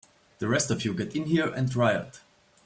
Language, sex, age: English, male, 30-39